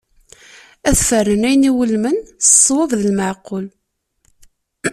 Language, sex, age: Kabyle, female, 30-39